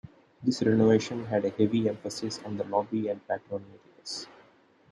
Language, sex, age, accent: English, male, 19-29, India and South Asia (India, Pakistan, Sri Lanka)